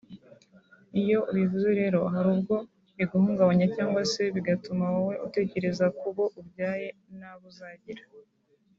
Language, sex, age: Kinyarwanda, female, 19-29